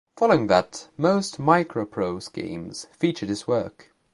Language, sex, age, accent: English, male, under 19, England English